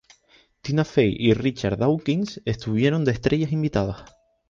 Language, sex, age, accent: Spanish, male, 19-29, España: Islas Canarias